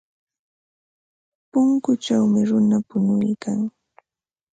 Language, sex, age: Ambo-Pasco Quechua, female, 19-29